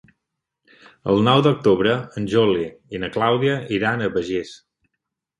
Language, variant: Catalan, Balear